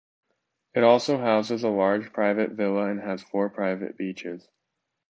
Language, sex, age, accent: English, male, under 19, United States English